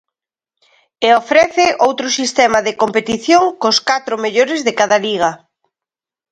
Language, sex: Galician, female